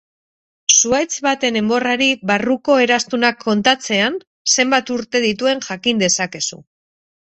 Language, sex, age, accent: Basque, female, 40-49, Mendebalekoa (Araba, Bizkaia, Gipuzkoako mendebaleko herri batzuk)